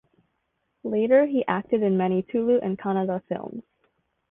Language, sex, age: English, female, under 19